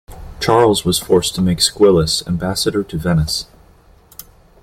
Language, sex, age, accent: English, male, 30-39, United States English